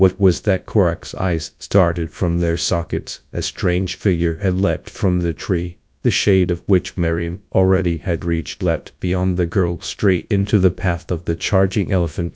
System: TTS, GradTTS